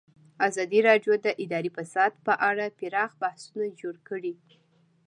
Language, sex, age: Pashto, female, 19-29